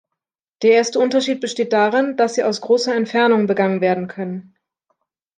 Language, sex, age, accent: German, female, 19-29, Deutschland Deutsch